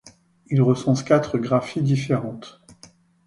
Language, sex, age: French, male, 50-59